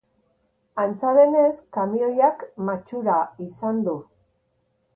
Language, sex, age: Basque, female, 60-69